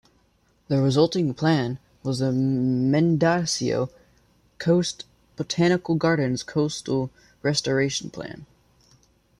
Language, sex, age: English, male, under 19